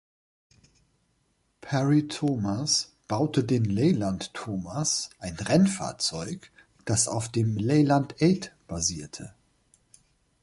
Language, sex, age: German, male, 40-49